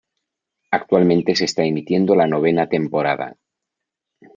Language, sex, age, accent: Spanish, male, 50-59, España: Norte peninsular (Asturias, Castilla y León, Cantabria, País Vasco, Navarra, Aragón, La Rioja, Guadalajara, Cuenca)